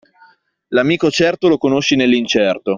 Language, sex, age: Italian, male, 19-29